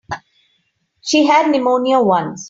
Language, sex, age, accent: English, female, 50-59, India and South Asia (India, Pakistan, Sri Lanka)